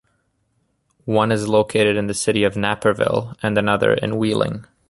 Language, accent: English, United States English